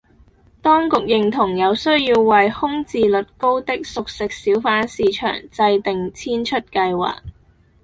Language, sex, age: Cantonese, female, 19-29